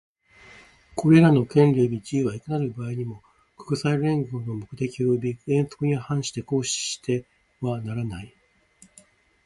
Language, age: Japanese, 60-69